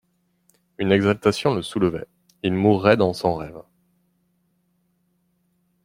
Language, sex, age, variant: French, male, 30-39, Français de métropole